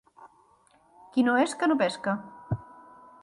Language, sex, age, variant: Catalan, female, 50-59, Central